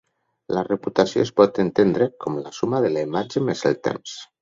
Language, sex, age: Catalan, male, 50-59